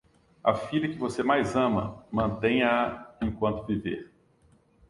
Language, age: Portuguese, 40-49